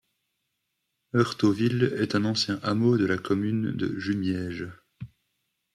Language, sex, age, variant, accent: French, male, 30-39, Français d'Europe, Français de Belgique